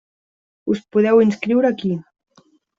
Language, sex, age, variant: Catalan, female, 19-29, Central